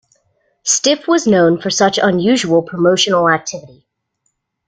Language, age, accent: English, 19-29, United States English